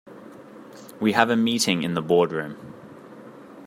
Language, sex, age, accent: English, male, 19-29, Australian English